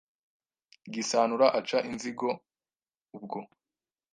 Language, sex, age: Kinyarwanda, male, 19-29